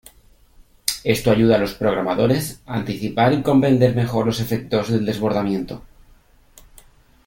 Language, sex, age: Spanish, male, 30-39